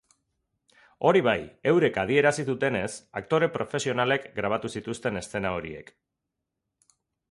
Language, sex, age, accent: Basque, male, 40-49, Mendebalekoa (Araba, Bizkaia, Gipuzkoako mendebaleko herri batzuk)